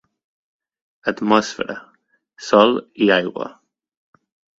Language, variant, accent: Catalan, Central, central